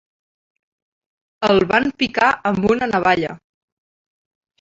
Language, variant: Catalan, Central